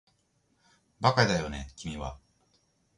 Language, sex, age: Japanese, male, 40-49